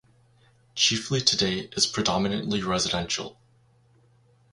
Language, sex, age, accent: English, male, 19-29, Canadian English